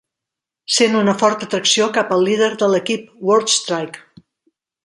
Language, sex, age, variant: Catalan, female, 40-49, Central